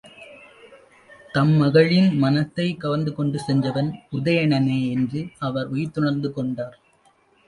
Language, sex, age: Tamil, male, 19-29